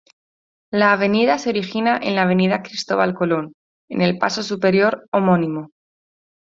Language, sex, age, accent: Spanish, female, 19-29, España: Norte peninsular (Asturias, Castilla y León, Cantabria, País Vasco, Navarra, Aragón, La Rioja, Guadalajara, Cuenca)